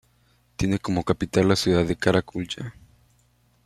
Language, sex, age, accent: Spanish, male, 19-29, México